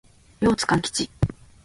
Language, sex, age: Japanese, female, 19-29